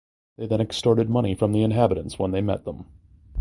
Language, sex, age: English, male, 19-29